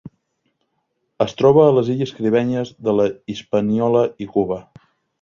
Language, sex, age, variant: Catalan, male, 30-39, Central